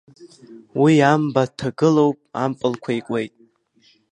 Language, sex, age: Abkhazian, female, 30-39